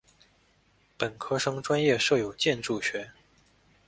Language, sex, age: Chinese, male, 19-29